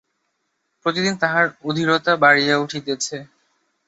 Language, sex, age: Bengali, male, 19-29